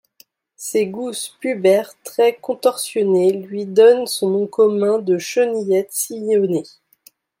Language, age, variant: French, 19-29, Français de métropole